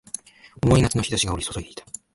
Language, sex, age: Japanese, male, 19-29